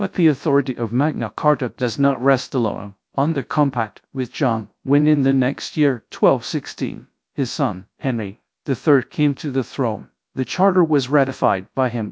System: TTS, GradTTS